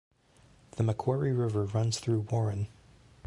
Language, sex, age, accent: English, male, 40-49, Canadian English